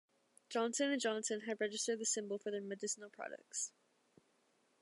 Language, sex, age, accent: English, female, under 19, United States English